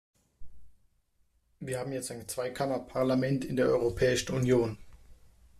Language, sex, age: German, male, 30-39